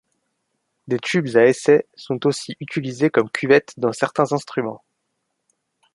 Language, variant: French, Français de métropole